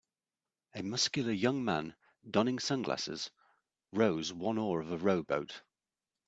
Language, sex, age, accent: English, male, 50-59, England English